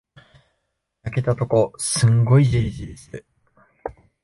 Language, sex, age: Japanese, male, 19-29